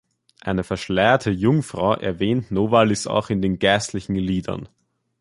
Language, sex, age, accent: German, male, under 19, Österreichisches Deutsch